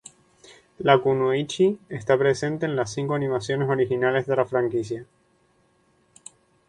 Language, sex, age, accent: Spanish, male, 19-29, España: Islas Canarias